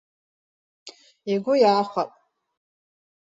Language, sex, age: Abkhazian, female, 40-49